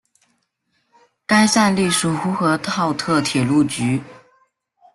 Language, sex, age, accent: Chinese, male, under 19, 出生地：湖南省